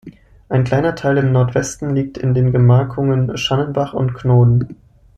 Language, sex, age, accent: German, male, 19-29, Deutschland Deutsch